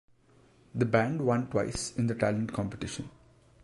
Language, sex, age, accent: English, male, 19-29, India and South Asia (India, Pakistan, Sri Lanka)